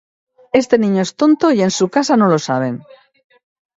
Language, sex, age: Spanish, female, 50-59